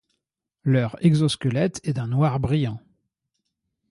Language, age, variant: French, 50-59, Français de métropole